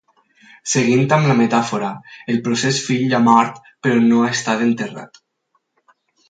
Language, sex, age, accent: Catalan, male, 19-29, valencià